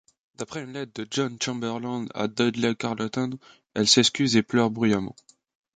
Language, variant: French, Français de métropole